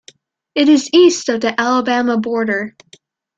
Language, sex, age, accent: English, female, under 19, United States English